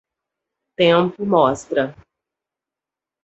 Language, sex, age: Portuguese, female, 40-49